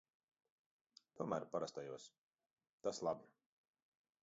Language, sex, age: Latvian, male, 40-49